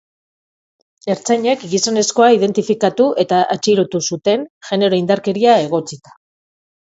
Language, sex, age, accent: Basque, female, 50-59, Mendebalekoa (Araba, Bizkaia, Gipuzkoako mendebaleko herri batzuk)